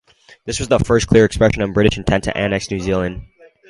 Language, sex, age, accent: English, male, under 19, United States English